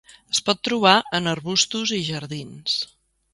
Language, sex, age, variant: Catalan, female, 40-49, Central